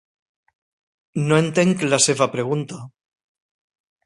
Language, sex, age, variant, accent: Catalan, male, 50-59, Valencià central, valencià